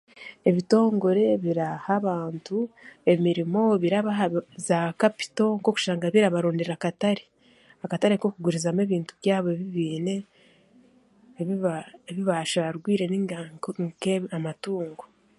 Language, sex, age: Chiga, female, 19-29